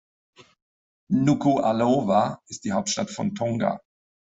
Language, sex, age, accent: German, male, 50-59, Deutschland Deutsch